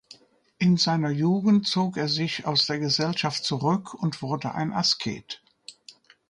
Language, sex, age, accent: German, female, 70-79, Deutschland Deutsch